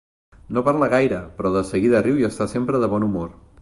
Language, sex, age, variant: Catalan, male, 30-39, Central